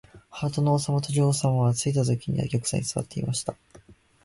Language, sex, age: Japanese, male, 19-29